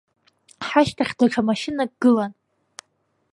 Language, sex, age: Abkhazian, female, under 19